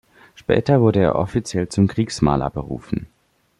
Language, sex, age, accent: German, male, under 19, Deutschland Deutsch